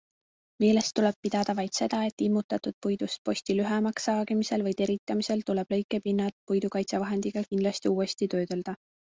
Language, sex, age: Estonian, female, 19-29